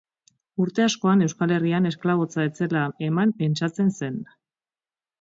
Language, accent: Basque, Erdialdekoa edo Nafarra (Gipuzkoa, Nafarroa)